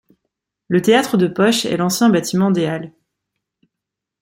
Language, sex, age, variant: French, female, 19-29, Français de métropole